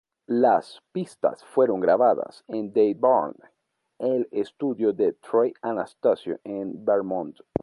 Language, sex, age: Spanish, male, 19-29